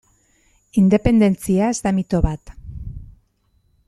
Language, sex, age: Basque, female, 50-59